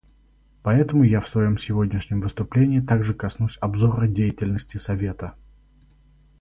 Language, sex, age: Russian, male, 19-29